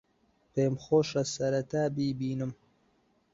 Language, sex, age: Central Kurdish, male, 19-29